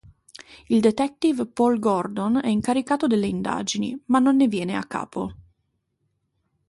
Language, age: Italian, 19-29